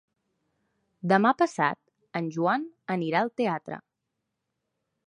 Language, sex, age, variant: Catalan, female, 19-29, Central